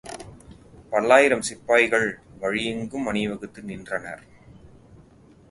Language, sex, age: Tamil, male, 40-49